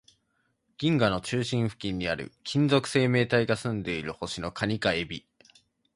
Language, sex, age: Japanese, male, 19-29